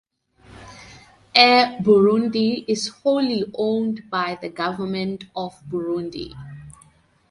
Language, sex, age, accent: English, female, 30-39, Southern African (South Africa, Zimbabwe, Namibia)